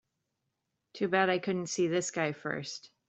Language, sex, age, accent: English, female, 30-39, United States English